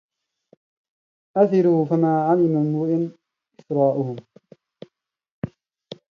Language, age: Arabic, 19-29